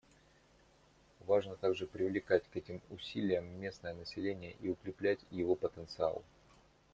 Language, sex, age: Russian, male, 30-39